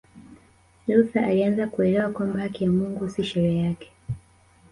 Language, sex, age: Swahili, female, 19-29